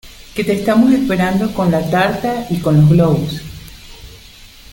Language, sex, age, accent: Spanish, female, 40-49, Caribe: Cuba, Venezuela, Puerto Rico, República Dominicana, Panamá, Colombia caribeña, México caribeño, Costa del golfo de México